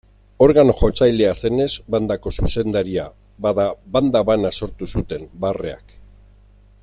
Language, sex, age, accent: Basque, male, 50-59, Erdialdekoa edo Nafarra (Gipuzkoa, Nafarroa)